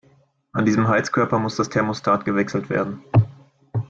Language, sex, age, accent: German, male, 19-29, Deutschland Deutsch